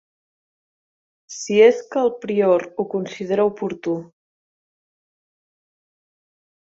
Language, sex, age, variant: Catalan, female, 30-39, Central